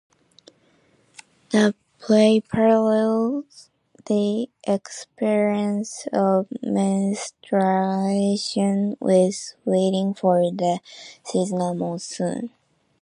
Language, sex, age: English, female, 19-29